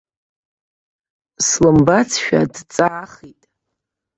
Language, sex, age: Abkhazian, female, 30-39